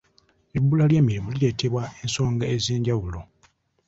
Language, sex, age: Ganda, male, 19-29